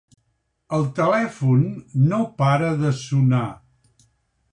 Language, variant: Catalan, Central